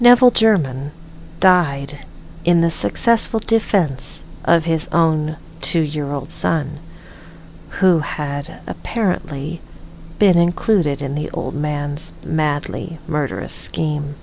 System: none